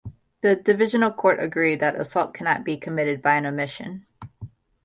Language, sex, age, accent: English, female, 19-29, United States English